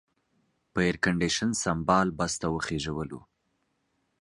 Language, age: Pashto, 19-29